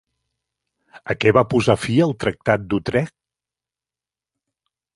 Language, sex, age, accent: Catalan, male, 50-59, Empordanès